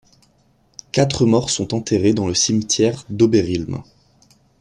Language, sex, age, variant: French, male, 30-39, Français de métropole